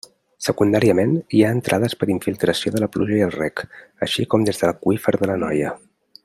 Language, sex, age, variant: Catalan, male, 40-49, Central